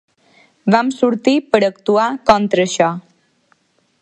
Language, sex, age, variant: Catalan, female, under 19, Balear